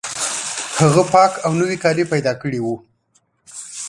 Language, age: Pashto, 30-39